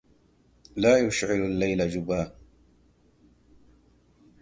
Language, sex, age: Arabic, male, 40-49